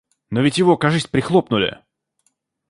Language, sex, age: Russian, male, 19-29